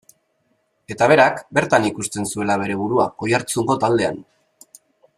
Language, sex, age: Basque, male, 19-29